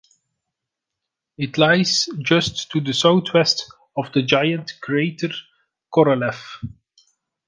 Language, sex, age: English, male, 40-49